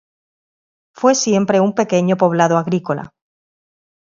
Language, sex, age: Spanish, female, 40-49